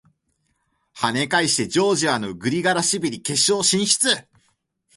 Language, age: Japanese, 19-29